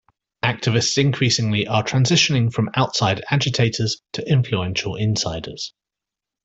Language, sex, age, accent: English, male, 40-49, England English